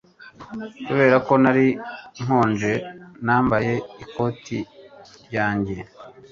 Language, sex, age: Kinyarwanda, male, 40-49